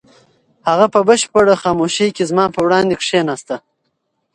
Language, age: Pashto, 19-29